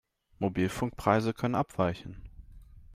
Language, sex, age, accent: German, male, 19-29, Deutschland Deutsch